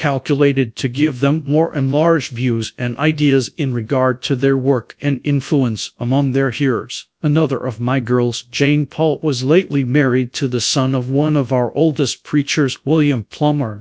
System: TTS, GradTTS